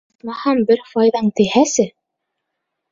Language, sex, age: Bashkir, female, 30-39